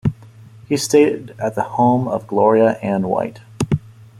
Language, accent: English, United States English